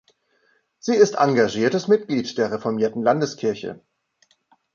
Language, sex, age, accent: German, male, 50-59, Deutschland Deutsch